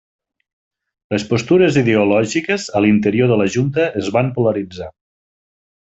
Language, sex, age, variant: Catalan, male, 40-49, Nord-Occidental